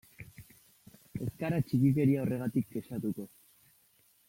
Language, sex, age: Basque, male, 19-29